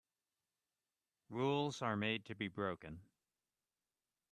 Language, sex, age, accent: English, male, 40-49, United States English